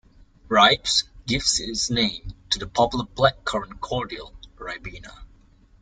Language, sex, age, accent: English, male, 19-29, Singaporean English